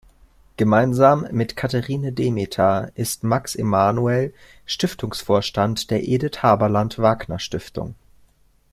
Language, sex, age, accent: German, male, 19-29, Deutschland Deutsch